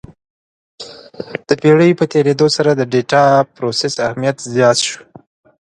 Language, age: Pashto, 19-29